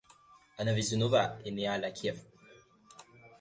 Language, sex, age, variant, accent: French, male, 19-29, Français d'Amérique du Nord, Français du Canada